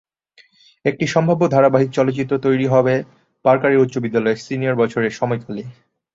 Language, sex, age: Bengali, male, 19-29